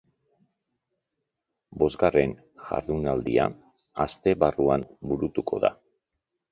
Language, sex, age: Basque, male, 60-69